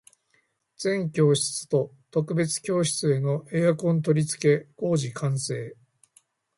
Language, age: Japanese, 50-59